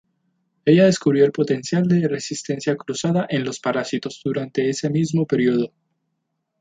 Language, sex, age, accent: Spanish, male, 19-29, México